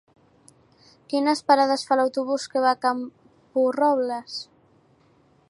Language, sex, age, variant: Catalan, female, 19-29, Central